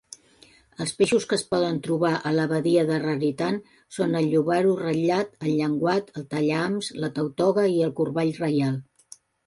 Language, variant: Catalan, Central